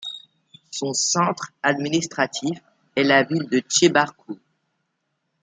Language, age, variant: French, under 19, Français de métropole